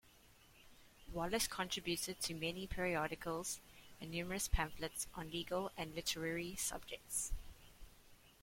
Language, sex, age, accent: English, female, 19-29, Southern African (South Africa, Zimbabwe, Namibia)